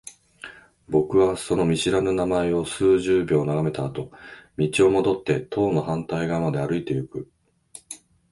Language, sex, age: Japanese, male, 50-59